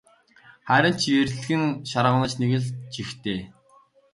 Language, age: Mongolian, 19-29